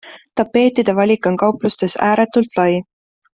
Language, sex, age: Estonian, female, 19-29